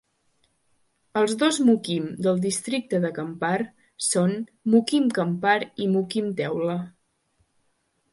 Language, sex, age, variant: Catalan, female, under 19, Central